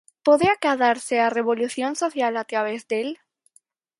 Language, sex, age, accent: Galician, female, under 19, Normativo (estándar)